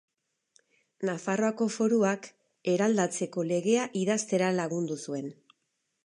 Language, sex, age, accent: Basque, female, 50-59, Erdialdekoa edo Nafarra (Gipuzkoa, Nafarroa)